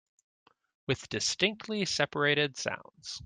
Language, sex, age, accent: English, male, 40-49, United States English